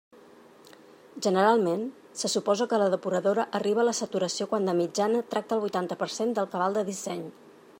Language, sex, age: Catalan, female, 40-49